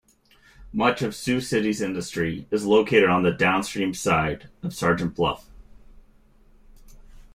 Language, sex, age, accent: English, male, 30-39, United States English